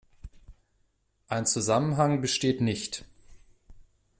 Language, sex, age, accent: German, male, 19-29, Deutschland Deutsch